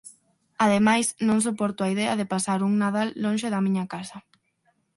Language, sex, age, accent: Galician, female, under 19, Central (gheada); Neofalante